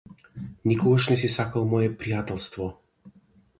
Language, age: Macedonian, 19-29